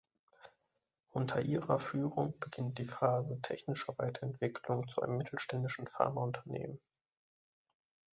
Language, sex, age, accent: German, male, 19-29, Deutschland Deutsch